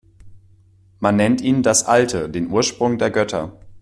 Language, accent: German, Deutschland Deutsch